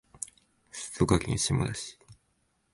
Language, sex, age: Japanese, male, 19-29